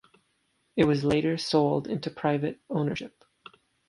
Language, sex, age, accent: English, male, 19-29, United States English